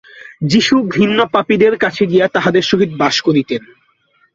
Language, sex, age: Bengali, male, 19-29